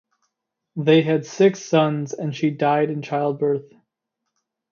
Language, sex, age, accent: English, male, 30-39, United States English